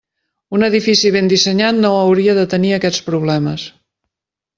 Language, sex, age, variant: Catalan, female, 50-59, Central